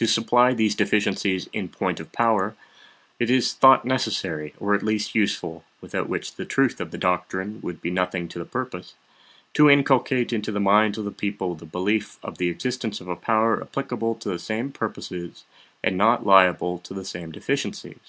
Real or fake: real